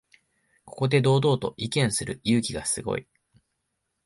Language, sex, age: Japanese, male, 19-29